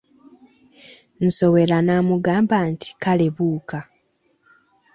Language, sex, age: Ganda, female, 19-29